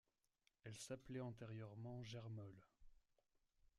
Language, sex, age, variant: French, male, 19-29, Français de métropole